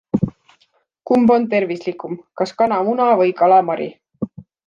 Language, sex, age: Estonian, female, 19-29